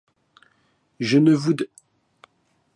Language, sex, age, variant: French, male, 40-49, Français de métropole